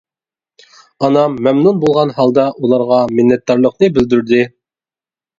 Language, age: Uyghur, 19-29